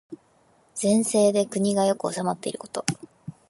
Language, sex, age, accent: Japanese, female, 19-29, 標準語